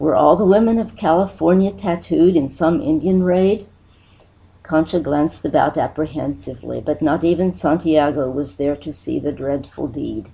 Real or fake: real